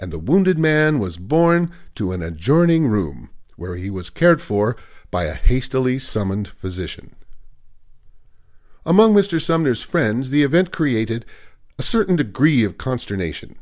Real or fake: real